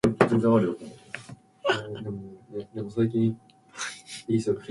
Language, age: English, 19-29